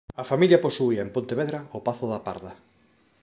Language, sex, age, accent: Galician, male, 30-39, Normativo (estándar)